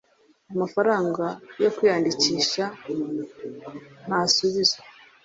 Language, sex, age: Kinyarwanda, female, 30-39